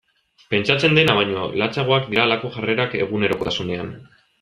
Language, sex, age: Basque, male, 19-29